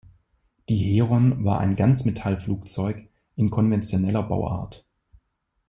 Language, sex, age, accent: German, male, 30-39, Deutschland Deutsch